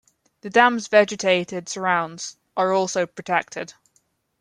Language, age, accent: English, 19-29, England English